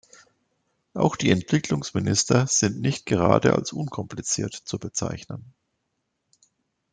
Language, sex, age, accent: German, male, 40-49, Deutschland Deutsch